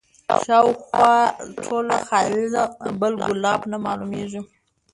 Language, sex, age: Pashto, female, under 19